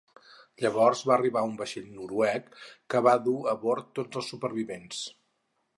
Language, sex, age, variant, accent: Catalan, male, 50-59, Central, central